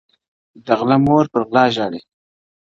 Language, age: Pashto, 19-29